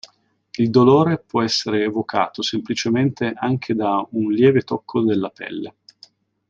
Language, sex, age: Italian, male, 40-49